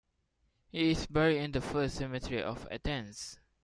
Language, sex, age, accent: English, male, 19-29, Malaysian English